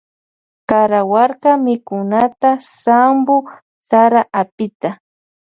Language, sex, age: Loja Highland Quichua, female, 19-29